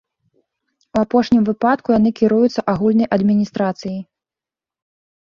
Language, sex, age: Belarusian, female, 19-29